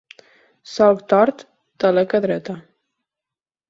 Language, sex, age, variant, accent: Catalan, female, 19-29, Balear, menorquí